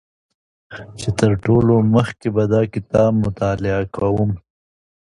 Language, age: Pashto, 40-49